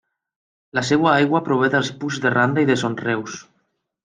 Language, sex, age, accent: Catalan, male, 19-29, valencià